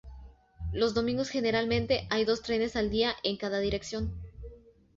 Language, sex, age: Spanish, female, under 19